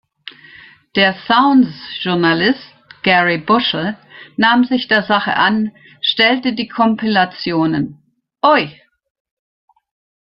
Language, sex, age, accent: German, female, 60-69, Deutschland Deutsch